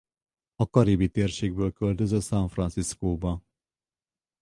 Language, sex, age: Hungarian, male, 50-59